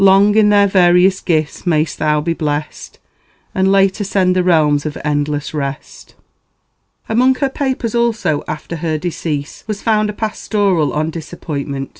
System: none